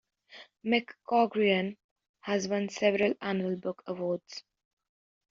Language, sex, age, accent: English, female, under 19, United States English